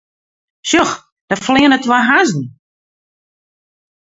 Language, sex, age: Western Frisian, female, 60-69